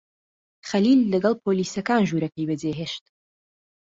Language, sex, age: Central Kurdish, female, 19-29